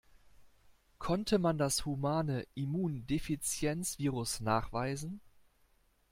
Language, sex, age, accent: German, male, 40-49, Deutschland Deutsch